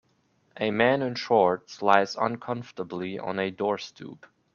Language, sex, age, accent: English, male, 19-29, United States English